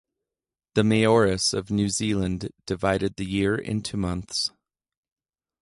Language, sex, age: English, male, 30-39